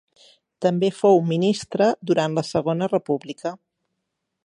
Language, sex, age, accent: Catalan, female, 50-59, central; septentrional